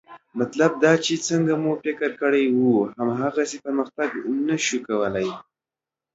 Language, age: Pashto, under 19